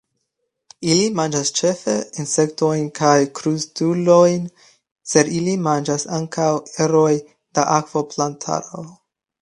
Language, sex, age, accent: Esperanto, male, 19-29, Internacia